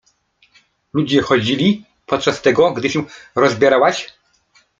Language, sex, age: Polish, male, 40-49